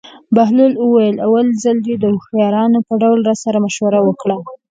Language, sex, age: Pashto, female, 19-29